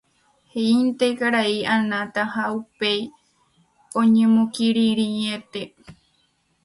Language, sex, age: Guarani, female, 19-29